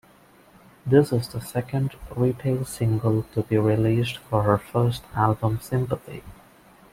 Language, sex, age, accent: English, male, 19-29, India and South Asia (India, Pakistan, Sri Lanka)